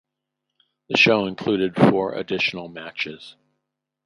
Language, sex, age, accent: English, male, 60-69, United States English